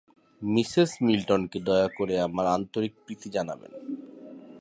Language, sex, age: Bengali, male, 30-39